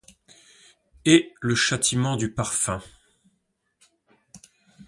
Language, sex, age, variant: French, male, 40-49, Français de métropole